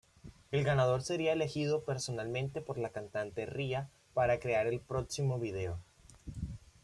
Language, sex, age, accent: Spanish, male, 19-29, Caribe: Cuba, Venezuela, Puerto Rico, República Dominicana, Panamá, Colombia caribeña, México caribeño, Costa del golfo de México